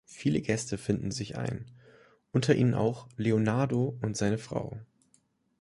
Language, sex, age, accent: German, male, 30-39, Deutschland Deutsch